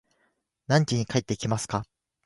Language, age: Japanese, 19-29